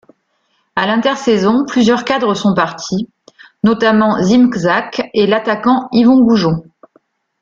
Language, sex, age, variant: French, female, 40-49, Français de métropole